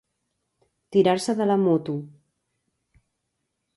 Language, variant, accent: Catalan, Central, central